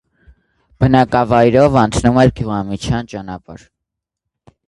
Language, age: Armenian, 19-29